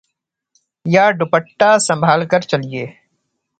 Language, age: Urdu, 40-49